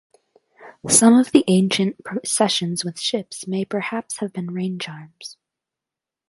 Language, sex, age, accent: English, female, under 19, United States English